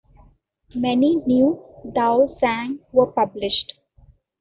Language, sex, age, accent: English, female, 19-29, India and South Asia (India, Pakistan, Sri Lanka)